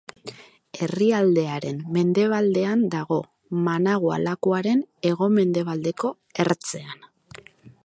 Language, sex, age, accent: Basque, female, 40-49, Mendebalekoa (Araba, Bizkaia, Gipuzkoako mendebaleko herri batzuk)